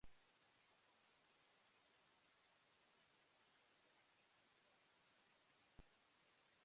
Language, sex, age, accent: English, male, 19-29, United States English